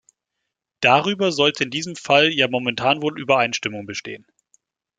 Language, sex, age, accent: German, male, 19-29, Deutschland Deutsch